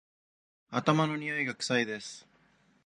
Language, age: Japanese, 19-29